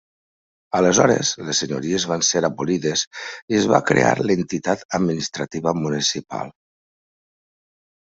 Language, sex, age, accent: Catalan, male, 50-59, valencià